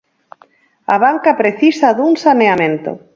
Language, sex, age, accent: Galician, female, 50-59, Normativo (estándar)